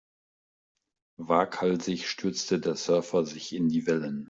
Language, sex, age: German, male, 50-59